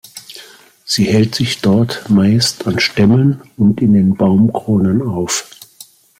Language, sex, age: German, male, 60-69